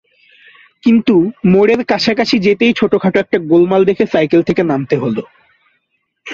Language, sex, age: Bengali, male, 19-29